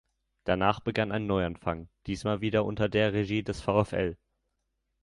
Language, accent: German, Deutschland Deutsch